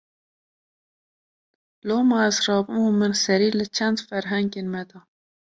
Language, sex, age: Kurdish, female, 19-29